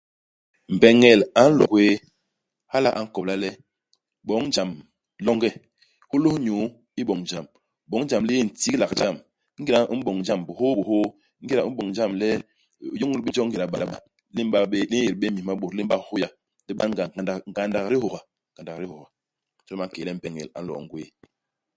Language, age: Basaa, 40-49